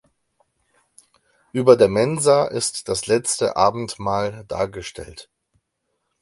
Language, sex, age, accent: German, male, 30-39, Deutschland Deutsch